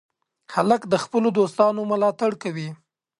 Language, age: Pashto, 19-29